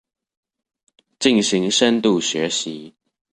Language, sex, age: Chinese, male, under 19